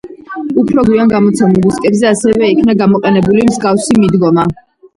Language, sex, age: Georgian, female, under 19